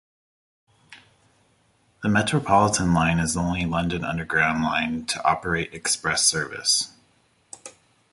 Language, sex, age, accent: English, male, 30-39, United States English